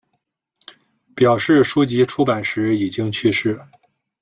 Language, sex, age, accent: Chinese, male, 19-29, 出生地：河南省